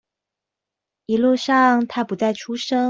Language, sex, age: Chinese, female, 19-29